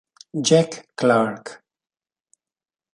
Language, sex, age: Italian, male, 60-69